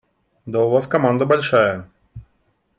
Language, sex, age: Russian, male, 30-39